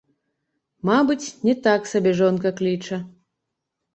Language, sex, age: Belarusian, female, 30-39